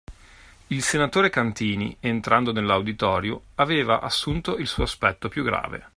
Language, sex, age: Italian, male, 30-39